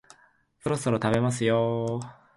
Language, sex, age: Japanese, male, under 19